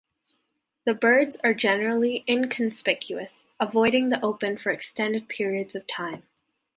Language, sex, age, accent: English, female, 19-29, Canadian English